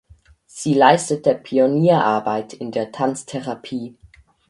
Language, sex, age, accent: German, male, under 19, Schweizerdeutsch